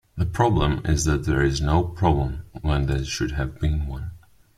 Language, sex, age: English, male, 19-29